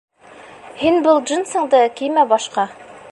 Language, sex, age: Bashkir, female, 30-39